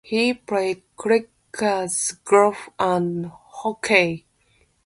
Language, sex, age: English, female, 30-39